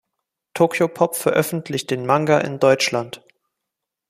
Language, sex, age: German, male, 19-29